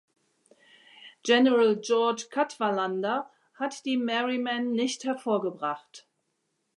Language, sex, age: German, female, 60-69